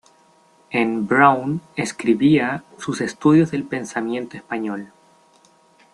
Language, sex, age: Spanish, male, 19-29